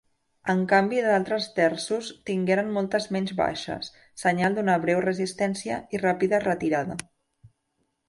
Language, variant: Catalan, Central